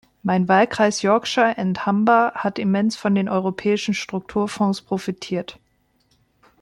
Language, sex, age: German, female, 30-39